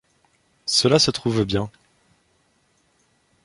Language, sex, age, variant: French, male, 19-29, Français de métropole